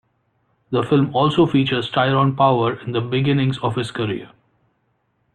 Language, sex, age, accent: English, male, 30-39, India and South Asia (India, Pakistan, Sri Lanka)